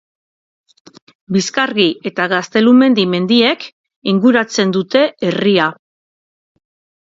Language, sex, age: Basque, female, 40-49